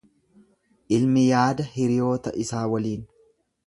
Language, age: Oromo, 30-39